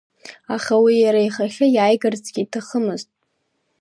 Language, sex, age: Abkhazian, female, under 19